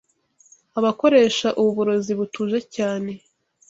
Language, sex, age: Kinyarwanda, female, 19-29